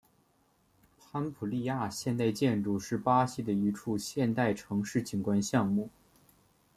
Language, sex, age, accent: Chinese, male, under 19, 出生地：黑龙江省